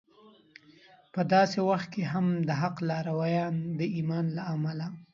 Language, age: Pashto, 19-29